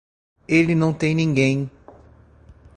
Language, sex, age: Portuguese, male, 40-49